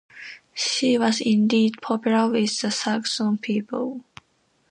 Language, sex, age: English, female, 19-29